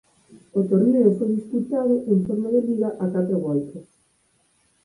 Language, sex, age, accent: Galician, female, 30-39, Normativo (estándar)